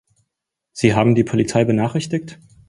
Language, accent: German, Deutschland Deutsch